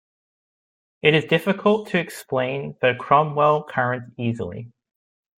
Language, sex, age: English, male, 19-29